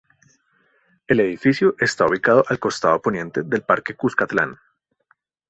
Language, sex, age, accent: Spanish, male, 40-49, Andino-Pacífico: Colombia, Perú, Ecuador, oeste de Bolivia y Venezuela andina